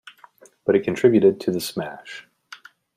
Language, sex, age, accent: English, male, 30-39, United States English